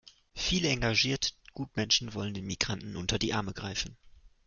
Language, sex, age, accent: German, male, 19-29, Deutschland Deutsch